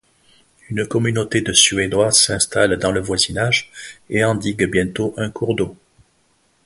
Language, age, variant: French, 50-59, Français de métropole